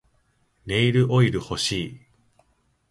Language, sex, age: Japanese, male, 19-29